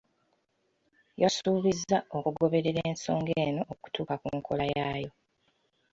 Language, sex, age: Ganda, female, 19-29